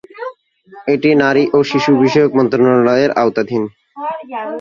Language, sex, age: Bengali, male, 19-29